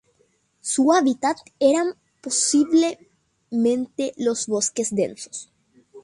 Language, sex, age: Spanish, female, 19-29